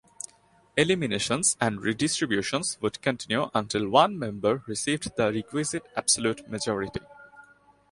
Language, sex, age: English, male, 19-29